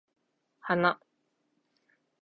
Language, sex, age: Japanese, female, 19-29